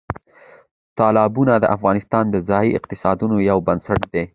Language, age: Pashto, under 19